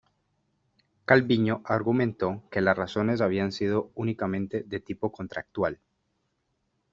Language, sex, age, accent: Spanish, male, 30-39, Caribe: Cuba, Venezuela, Puerto Rico, República Dominicana, Panamá, Colombia caribeña, México caribeño, Costa del golfo de México